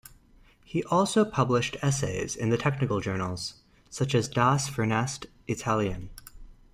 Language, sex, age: English, male, 19-29